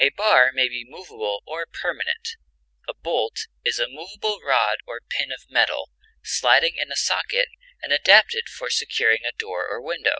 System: none